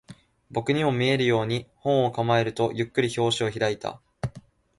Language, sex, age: Japanese, male, 19-29